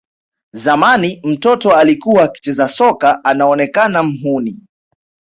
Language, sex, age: Swahili, male, 19-29